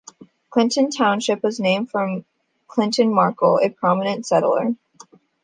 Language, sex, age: English, female, under 19